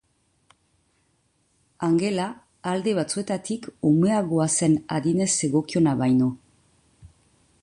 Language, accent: Basque, Nafar-lapurtarra edo Zuberotarra (Lapurdi, Nafarroa Beherea, Zuberoa)